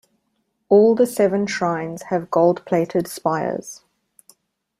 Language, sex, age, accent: English, female, 30-39, Southern African (South Africa, Zimbabwe, Namibia)